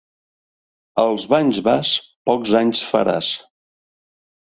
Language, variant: Catalan, Central